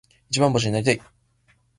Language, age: Japanese, 19-29